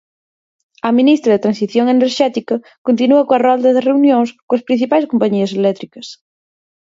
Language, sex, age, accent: Galician, female, 30-39, Central (gheada)